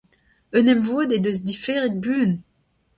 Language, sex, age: Breton, female, 50-59